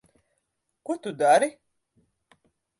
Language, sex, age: Latvian, female, 40-49